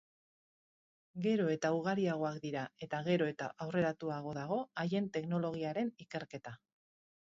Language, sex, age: Basque, female, 40-49